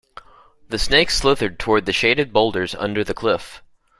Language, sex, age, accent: English, male, 19-29, United States English